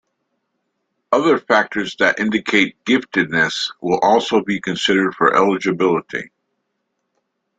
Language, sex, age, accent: English, male, 60-69, United States English